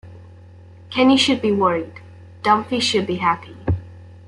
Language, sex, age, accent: English, female, under 19, England English